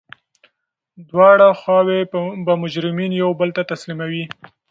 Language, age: Pashto, 30-39